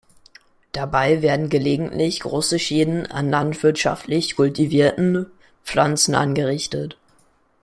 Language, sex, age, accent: German, male, under 19, Deutschland Deutsch